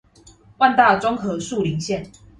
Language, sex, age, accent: Chinese, female, 19-29, 出生地：臺中市